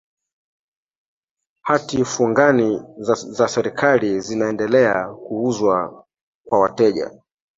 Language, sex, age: Swahili, male, 30-39